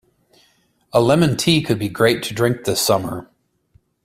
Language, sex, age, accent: English, male, 30-39, United States English